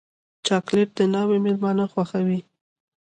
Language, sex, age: Pashto, female, 19-29